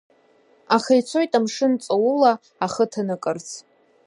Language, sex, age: Abkhazian, female, under 19